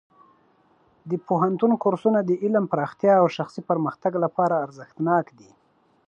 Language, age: Pashto, 30-39